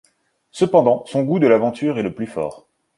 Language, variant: French, Français de métropole